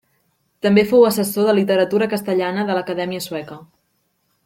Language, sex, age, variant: Catalan, female, 19-29, Central